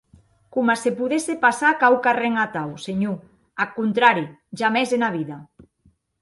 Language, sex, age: Occitan, female, 40-49